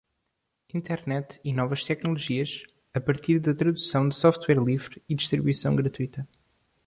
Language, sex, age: Portuguese, male, 19-29